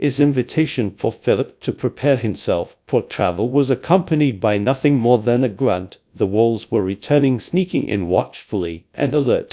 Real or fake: fake